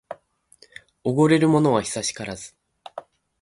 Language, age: Japanese, 19-29